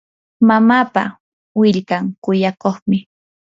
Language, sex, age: Yanahuanca Pasco Quechua, female, 19-29